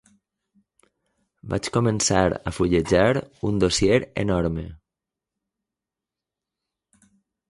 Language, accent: Catalan, valencià